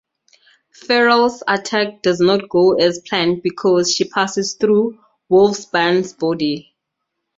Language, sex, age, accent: English, female, 30-39, Southern African (South Africa, Zimbabwe, Namibia)